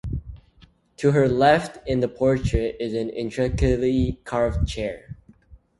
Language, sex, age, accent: English, male, under 19, United States English